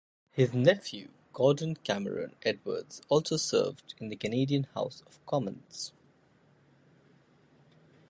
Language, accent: English, India and South Asia (India, Pakistan, Sri Lanka)